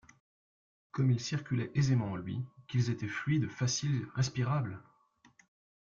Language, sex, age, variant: French, male, 30-39, Français de métropole